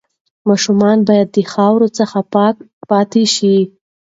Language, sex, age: Pashto, female, 19-29